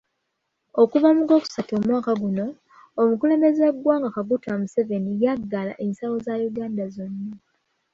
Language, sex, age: Ganda, female, 19-29